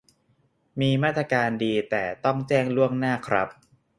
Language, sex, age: Thai, male, 19-29